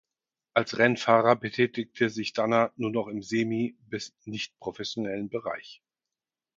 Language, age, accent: German, 40-49, Deutschland Deutsch